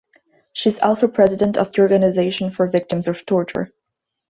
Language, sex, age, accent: English, female, 19-29, United States English